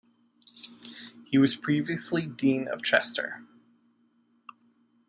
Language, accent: English, United States English